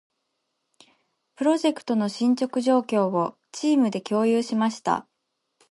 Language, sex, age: Japanese, female, 19-29